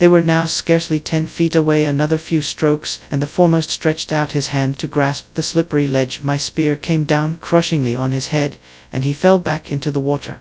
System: TTS, FastPitch